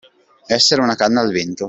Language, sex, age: Italian, male, 19-29